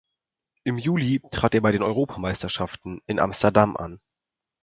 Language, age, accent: German, under 19, Deutschland Deutsch